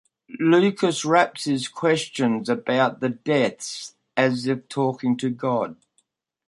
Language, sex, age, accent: English, male, 70-79, Australian English